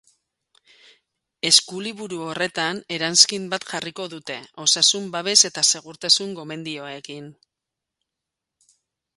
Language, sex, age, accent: Basque, female, 40-49, Mendebalekoa (Araba, Bizkaia, Gipuzkoako mendebaleko herri batzuk)